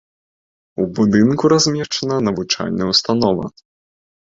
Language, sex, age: Belarusian, male, under 19